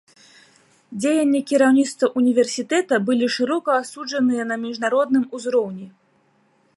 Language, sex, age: Belarusian, female, 30-39